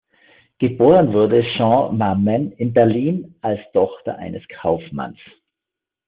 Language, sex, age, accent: German, male, 50-59, Österreichisches Deutsch